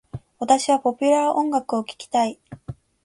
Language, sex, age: Japanese, female, 19-29